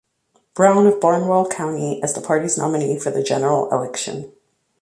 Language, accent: English, United States English